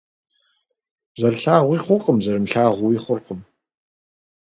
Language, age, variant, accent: Kabardian, 40-49, Адыгэбзэ (Къэбэрдей, Кирил, псоми зэдай), Джылэхъстэней (Gilahsteney)